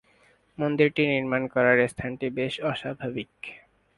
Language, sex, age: Bengali, male, 19-29